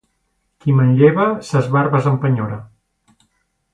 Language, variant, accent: Catalan, Central, central